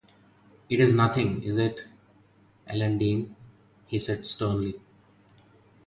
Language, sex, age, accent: English, male, 30-39, India and South Asia (India, Pakistan, Sri Lanka)